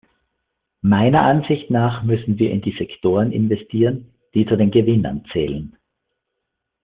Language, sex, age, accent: German, male, 50-59, Österreichisches Deutsch